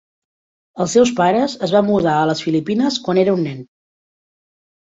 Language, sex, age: Catalan, female, 50-59